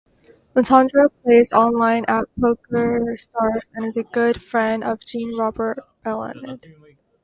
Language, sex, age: English, female, 19-29